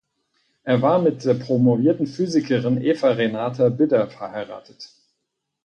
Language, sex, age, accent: German, male, 40-49, Deutschland Deutsch